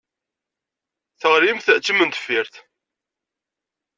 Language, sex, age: Kabyle, male, 40-49